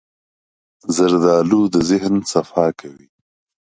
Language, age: Pashto, 19-29